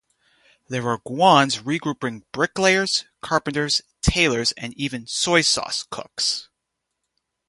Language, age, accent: English, 19-29, United States English